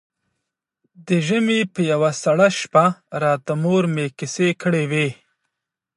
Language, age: Pashto, 19-29